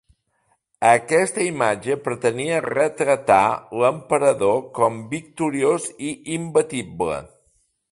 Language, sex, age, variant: Catalan, male, 50-59, Central